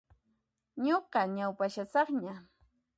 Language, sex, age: Puno Quechua, female, 30-39